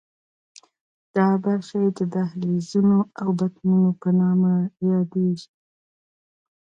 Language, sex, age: Pashto, female, 30-39